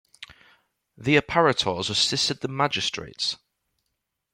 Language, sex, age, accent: English, male, 19-29, England English